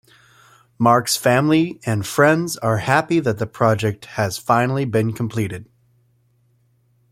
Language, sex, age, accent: English, male, 19-29, United States English